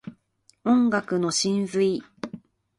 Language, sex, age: Japanese, female, 19-29